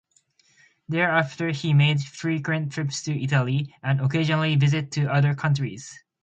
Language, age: English, 19-29